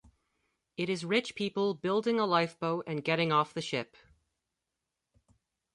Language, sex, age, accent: English, male, under 19, United States English